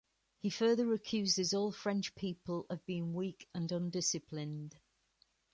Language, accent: English, England English